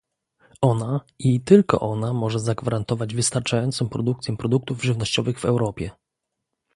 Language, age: Polish, 30-39